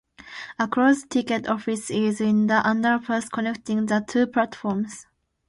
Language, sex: English, female